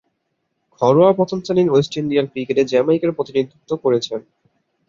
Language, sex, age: Bengali, male, 19-29